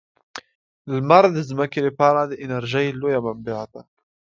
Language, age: Pashto, 19-29